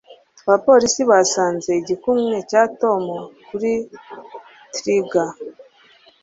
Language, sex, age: Kinyarwanda, female, 30-39